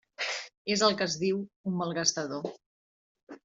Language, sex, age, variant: Catalan, female, 40-49, Central